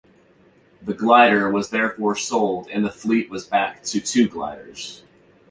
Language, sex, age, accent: English, male, 19-29, United States English